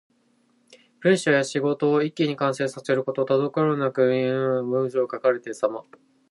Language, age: Japanese, 19-29